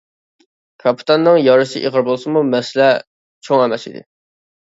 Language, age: Uyghur, 19-29